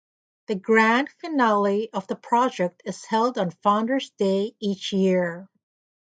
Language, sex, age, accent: English, female, 50-59, United States English